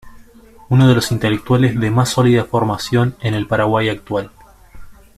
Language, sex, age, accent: Spanish, male, 19-29, Rioplatense: Argentina, Uruguay, este de Bolivia, Paraguay